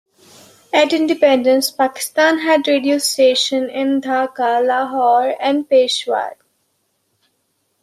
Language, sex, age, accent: English, female, under 19, India and South Asia (India, Pakistan, Sri Lanka)